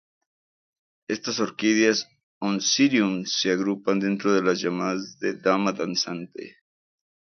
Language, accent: Spanish, México